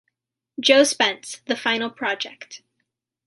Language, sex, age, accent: English, female, under 19, United States English